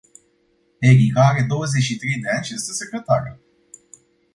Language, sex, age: Romanian, male, 19-29